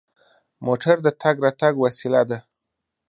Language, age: Pashto, 19-29